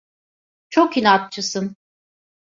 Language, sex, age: Turkish, female, 50-59